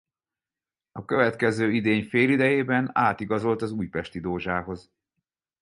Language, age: Hungarian, 40-49